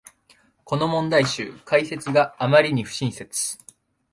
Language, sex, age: Japanese, male, 19-29